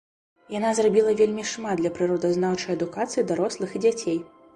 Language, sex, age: Belarusian, female, 19-29